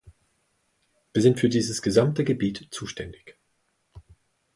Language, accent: German, Deutschland Deutsch